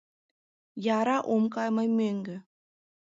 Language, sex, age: Mari, female, 19-29